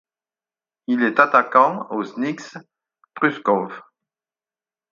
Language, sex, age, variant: French, male, 60-69, Français de métropole